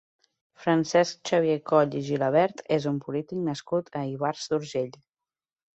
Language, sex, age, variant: Catalan, female, 30-39, Central